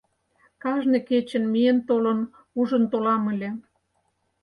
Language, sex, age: Mari, female, 60-69